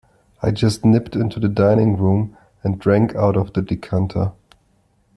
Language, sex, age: English, male, 30-39